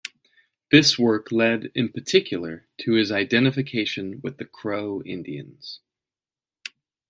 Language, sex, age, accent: English, male, 40-49, United States English